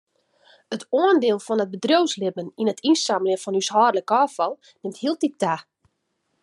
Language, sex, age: Western Frisian, female, 30-39